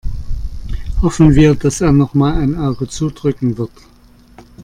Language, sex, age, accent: German, male, 50-59, Deutschland Deutsch